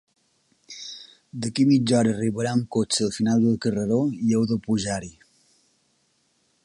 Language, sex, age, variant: Catalan, male, 19-29, Balear